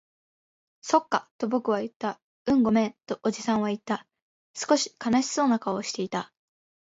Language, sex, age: Japanese, female, 19-29